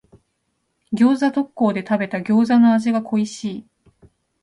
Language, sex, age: Japanese, female, 19-29